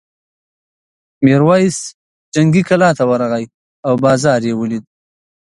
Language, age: Pashto, 30-39